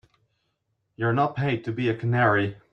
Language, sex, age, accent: English, male, 19-29, United States English